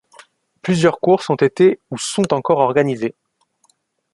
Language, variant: French, Français de métropole